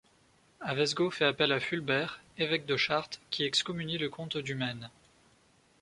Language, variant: French, Français de métropole